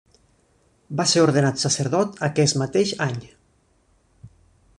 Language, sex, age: Catalan, male, 40-49